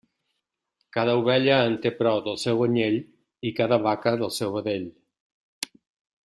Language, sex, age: Catalan, male, 60-69